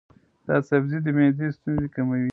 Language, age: Pashto, 30-39